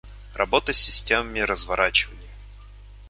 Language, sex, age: Russian, male, 19-29